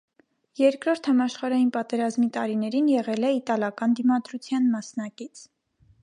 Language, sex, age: Armenian, female, 19-29